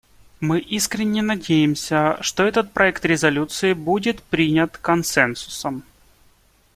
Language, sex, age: Russian, male, 19-29